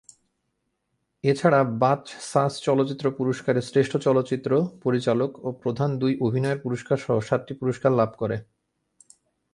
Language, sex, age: Bengali, male, 19-29